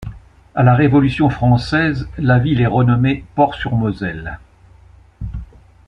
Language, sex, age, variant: French, male, 60-69, Français de métropole